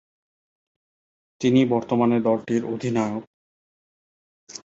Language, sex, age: Bengali, male, 30-39